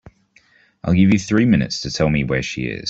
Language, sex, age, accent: English, male, 30-39, England English